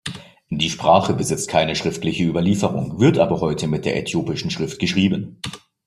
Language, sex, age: German, male, 19-29